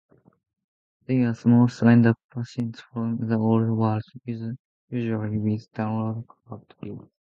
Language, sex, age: English, male, 19-29